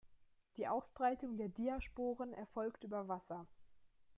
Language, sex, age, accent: German, female, 19-29, Deutschland Deutsch